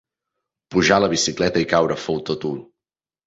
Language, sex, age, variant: Catalan, male, 30-39, Central